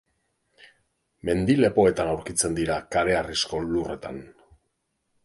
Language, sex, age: Basque, male, 40-49